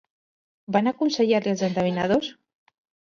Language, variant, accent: Catalan, Central, central